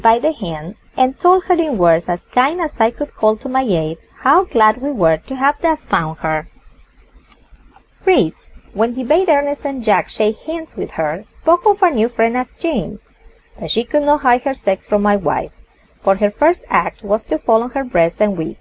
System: none